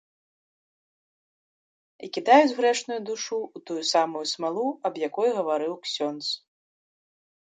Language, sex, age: Belarusian, female, 19-29